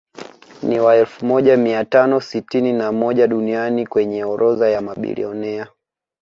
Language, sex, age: Swahili, male, 19-29